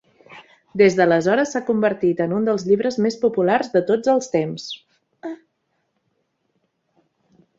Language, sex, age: Catalan, female, 30-39